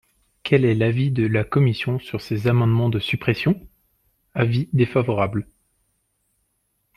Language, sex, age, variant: French, male, 30-39, Français de métropole